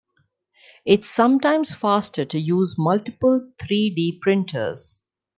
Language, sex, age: English, female, under 19